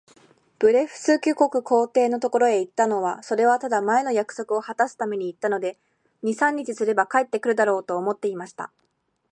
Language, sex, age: Japanese, female, 19-29